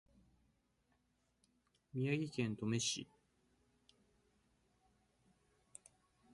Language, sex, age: Japanese, male, 30-39